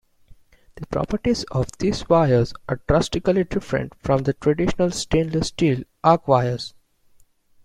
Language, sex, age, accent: English, male, 19-29, India and South Asia (India, Pakistan, Sri Lanka)